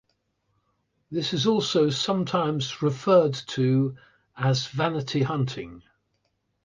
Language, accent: English, England English